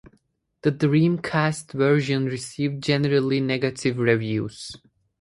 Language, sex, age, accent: English, male, 19-29, United States English